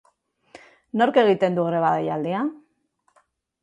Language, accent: Basque, Mendebalekoa (Araba, Bizkaia, Gipuzkoako mendebaleko herri batzuk)